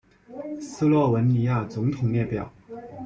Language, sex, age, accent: Chinese, male, 30-39, 出生地：湖南省